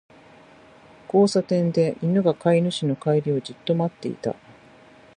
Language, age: Japanese, 60-69